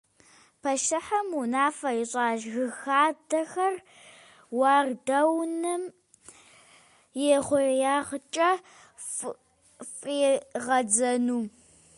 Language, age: Kabardian, under 19